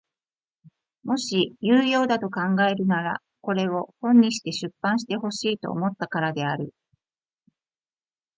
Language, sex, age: Japanese, female, 40-49